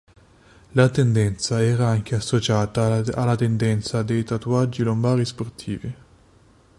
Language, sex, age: Italian, male, 19-29